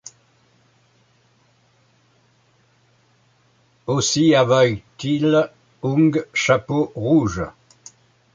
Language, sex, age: French, male, 70-79